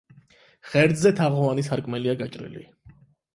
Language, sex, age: Georgian, male, 30-39